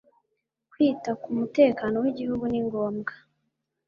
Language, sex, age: Kinyarwanda, female, under 19